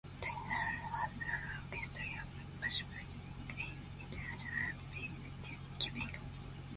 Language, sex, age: English, female, 19-29